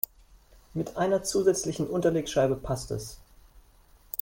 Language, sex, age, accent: German, male, 19-29, Deutschland Deutsch